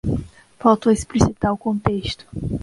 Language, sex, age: Portuguese, female, 30-39